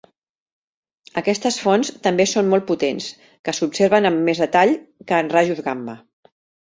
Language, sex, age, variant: Catalan, female, 50-59, Central